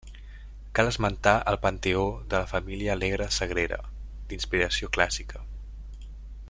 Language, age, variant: Catalan, 19-29, Central